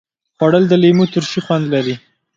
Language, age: Pashto, 19-29